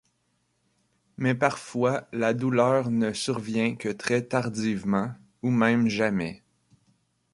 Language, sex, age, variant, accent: French, male, 30-39, Français d'Amérique du Nord, Français du Canada